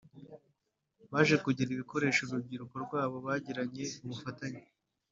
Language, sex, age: Kinyarwanda, male, 30-39